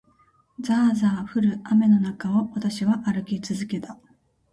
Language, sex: Japanese, female